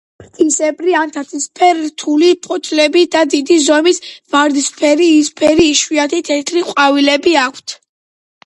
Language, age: Georgian, 19-29